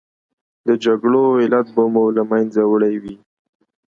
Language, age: Pashto, 30-39